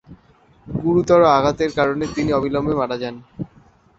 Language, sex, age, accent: Bengali, male, 19-29, Native